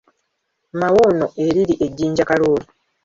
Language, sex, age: Ganda, female, 30-39